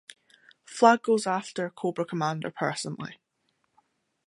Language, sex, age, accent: English, female, 19-29, Scottish English